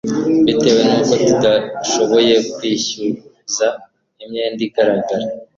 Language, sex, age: Kinyarwanda, male, 19-29